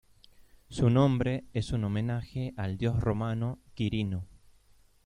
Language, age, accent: Spanish, 30-39, Rioplatense: Argentina, Uruguay, este de Bolivia, Paraguay